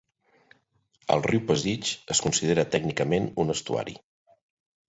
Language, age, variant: Catalan, 70-79, Central